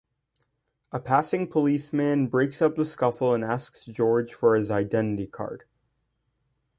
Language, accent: English, United States English